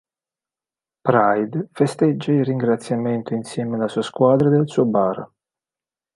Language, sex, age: Italian, male, 40-49